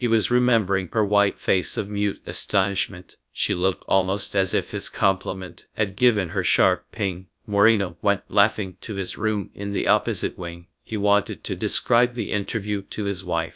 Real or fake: fake